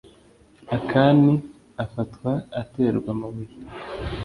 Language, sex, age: Kinyarwanda, male, 19-29